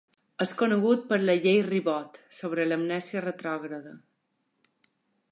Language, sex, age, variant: Catalan, female, 40-49, Balear